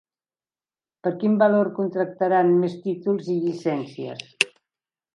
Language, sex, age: Catalan, female, 70-79